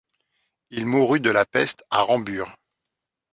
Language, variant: French, Français de métropole